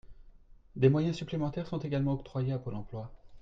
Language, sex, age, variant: French, male, 30-39, Français de métropole